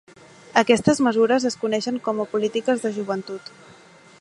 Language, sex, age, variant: Catalan, female, 19-29, Central